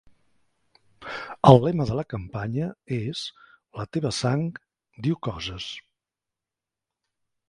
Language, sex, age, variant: Catalan, male, 40-49, Central